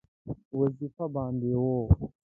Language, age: Pashto, 19-29